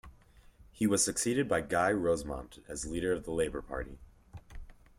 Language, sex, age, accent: English, male, 19-29, United States English